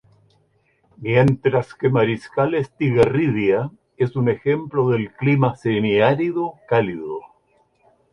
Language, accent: Spanish, Chileno: Chile, Cuyo